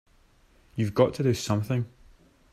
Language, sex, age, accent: English, male, 19-29, Scottish English